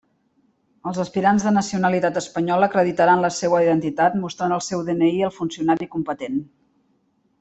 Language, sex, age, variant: Catalan, female, 50-59, Central